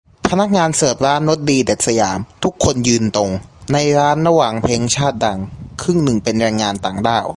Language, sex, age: Thai, male, 19-29